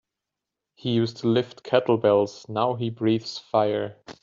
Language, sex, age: English, male, 19-29